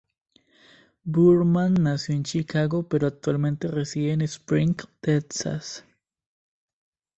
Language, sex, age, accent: Spanish, male, 19-29, Andino-Pacífico: Colombia, Perú, Ecuador, oeste de Bolivia y Venezuela andina